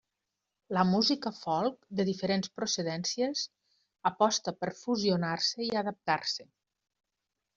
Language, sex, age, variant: Catalan, female, 50-59, Nord-Occidental